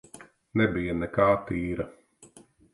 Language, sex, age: Latvian, male, 40-49